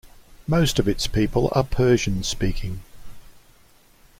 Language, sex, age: English, male, 60-69